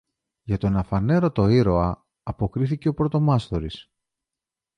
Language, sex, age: Greek, male, 40-49